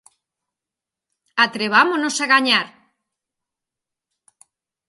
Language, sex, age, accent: Galician, female, 30-39, Central (gheada)